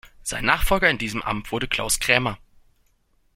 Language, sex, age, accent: German, male, 19-29, Deutschland Deutsch